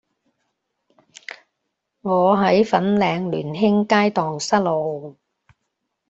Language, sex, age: Cantonese, female, 70-79